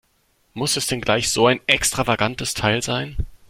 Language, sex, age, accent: German, male, 19-29, Deutschland Deutsch